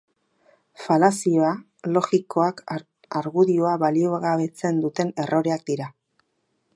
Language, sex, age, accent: Basque, female, 40-49, Erdialdekoa edo Nafarra (Gipuzkoa, Nafarroa)